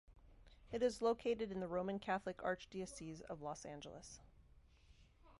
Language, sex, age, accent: English, female, 30-39, United States English